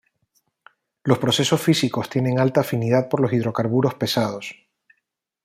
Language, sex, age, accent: Spanish, male, 40-49, España: Islas Canarias